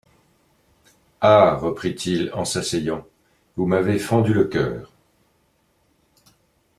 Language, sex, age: French, male, 60-69